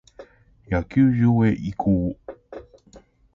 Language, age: Japanese, 40-49